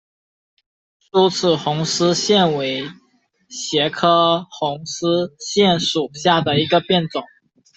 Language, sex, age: Chinese, male, 19-29